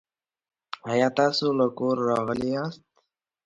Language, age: Pashto, under 19